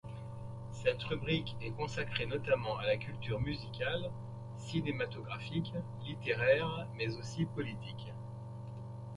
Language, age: French, 60-69